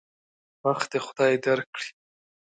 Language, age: Pashto, 30-39